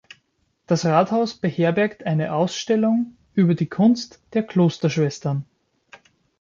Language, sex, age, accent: German, male, 19-29, Österreichisches Deutsch